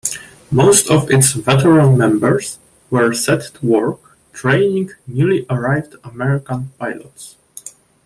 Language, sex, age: English, male, 19-29